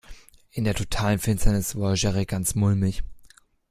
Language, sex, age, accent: German, male, under 19, Deutschland Deutsch